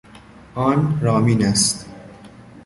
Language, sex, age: Persian, male, 30-39